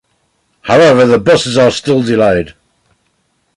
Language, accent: English, England English